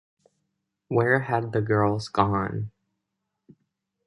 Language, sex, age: English, male, under 19